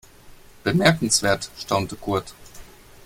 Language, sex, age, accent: German, male, 40-49, Deutschland Deutsch